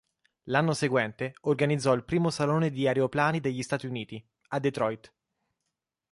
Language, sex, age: Italian, male, 19-29